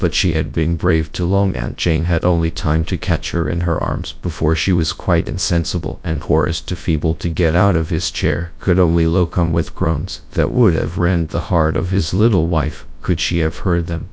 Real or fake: fake